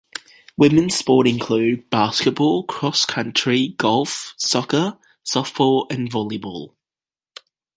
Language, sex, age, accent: English, male, 19-29, Australian English